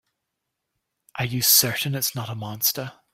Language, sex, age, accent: English, male, 40-49, New Zealand English